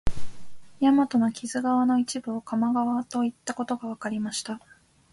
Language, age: Japanese, 19-29